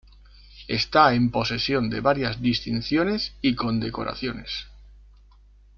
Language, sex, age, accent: Spanish, male, 40-49, España: Centro-Sur peninsular (Madrid, Toledo, Castilla-La Mancha)